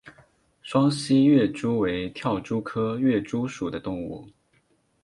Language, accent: Chinese, 出生地：江西省